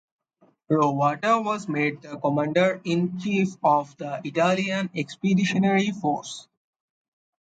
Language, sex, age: English, male, 19-29